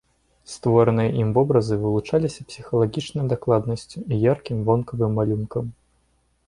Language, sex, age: Belarusian, male, under 19